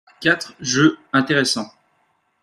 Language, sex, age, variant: French, male, 19-29, Français de métropole